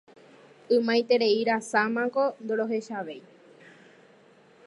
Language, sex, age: Guarani, female, under 19